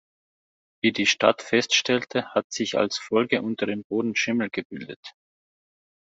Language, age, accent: German, 30-39, Österreichisches Deutsch